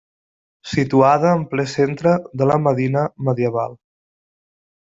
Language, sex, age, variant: Catalan, male, 30-39, Central